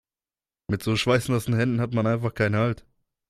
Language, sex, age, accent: German, male, 19-29, Deutschland Deutsch